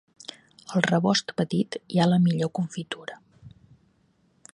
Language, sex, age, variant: Catalan, female, 30-39, Central